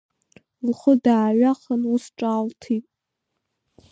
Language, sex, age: Abkhazian, female, under 19